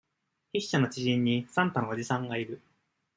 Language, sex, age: Japanese, male, 19-29